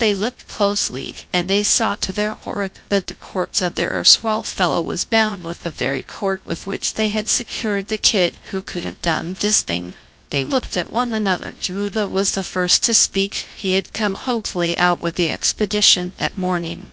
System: TTS, GlowTTS